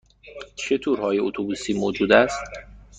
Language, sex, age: Persian, male, 19-29